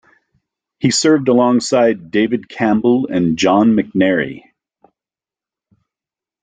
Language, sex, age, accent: English, male, 50-59, United States English